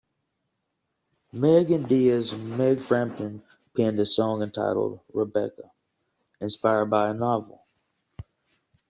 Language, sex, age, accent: English, male, 30-39, United States English